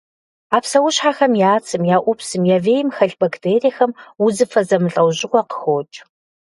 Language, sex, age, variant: Kabardian, female, 40-49, Адыгэбзэ (Къэбэрдей, Кирил, Урысей)